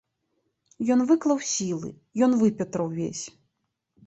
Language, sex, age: Belarusian, female, 19-29